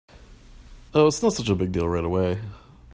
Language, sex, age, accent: English, male, 30-39, United States English